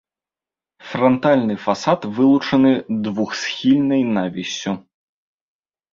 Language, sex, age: Belarusian, male, under 19